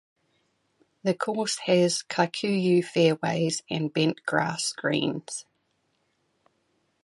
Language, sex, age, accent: English, female, 40-49, New Zealand English